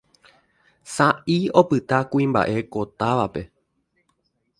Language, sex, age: Guarani, male, 19-29